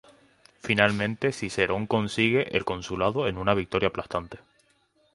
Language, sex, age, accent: Spanish, male, 19-29, España: Islas Canarias